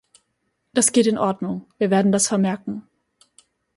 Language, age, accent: German, 19-29, Österreichisches Deutsch